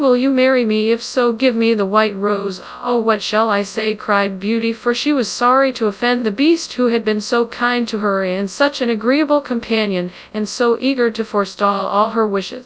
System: TTS, FastPitch